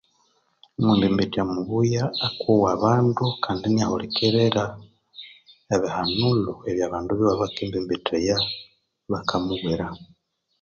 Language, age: Konzo, 19-29